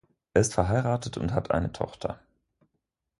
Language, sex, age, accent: German, male, 19-29, Schweizerdeutsch